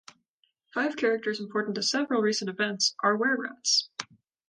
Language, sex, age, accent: English, female, under 19, United States English